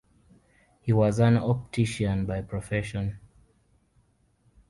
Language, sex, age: English, male, 19-29